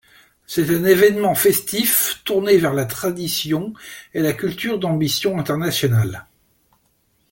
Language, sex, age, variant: French, male, 40-49, Français de métropole